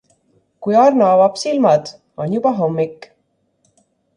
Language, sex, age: Estonian, female, 30-39